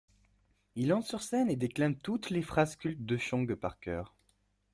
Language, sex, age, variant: French, male, under 19, Français de métropole